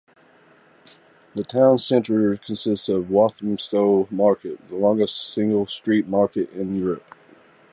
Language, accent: English, United States English